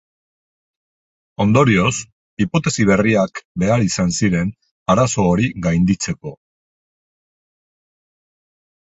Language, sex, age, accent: Basque, male, 50-59, Mendebalekoa (Araba, Bizkaia, Gipuzkoako mendebaleko herri batzuk)